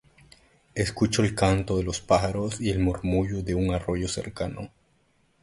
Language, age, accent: Spanish, 19-29, México